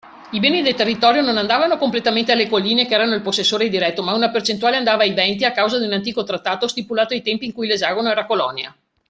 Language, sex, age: Italian, female, 50-59